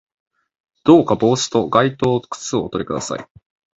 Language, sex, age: Japanese, male, 19-29